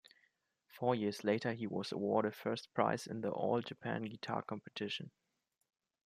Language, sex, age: English, male, 19-29